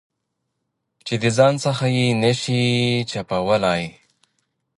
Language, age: Pashto, 19-29